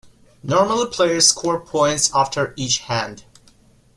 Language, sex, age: English, male, 19-29